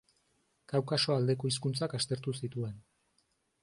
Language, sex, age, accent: Basque, male, 30-39, Erdialdekoa edo Nafarra (Gipuzkoa, Nafarroa)